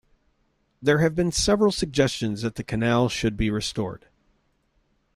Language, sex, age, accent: English, male, 50-59, United States English